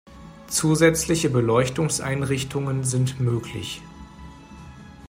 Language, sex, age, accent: German, male, 40-49, Deutschland Deutsch